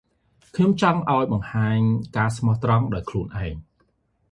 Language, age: Khmer, 30-39